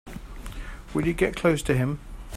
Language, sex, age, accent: English, male, 50-59, England English